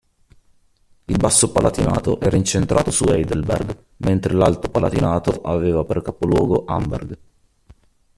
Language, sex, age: Italian, male, 40-49